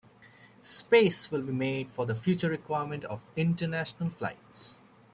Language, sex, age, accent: English, male, 19-29, United States English